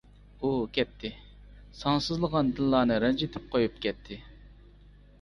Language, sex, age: Uyghur, female, 40-49